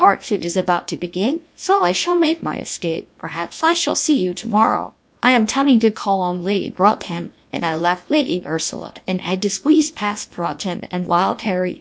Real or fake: fake